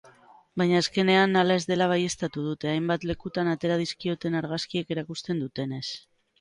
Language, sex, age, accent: Basque, female, 40-49, Mendebalekoa (Araba, Bizkaia, Gipuzkoako mendebaleko herri batzuk)